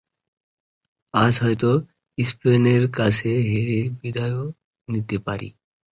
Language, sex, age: Bengali, male, 19-29